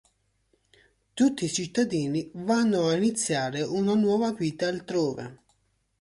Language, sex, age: Italian, male, 19-29